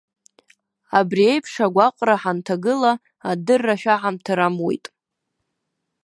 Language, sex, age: Abkhazian, female, under 19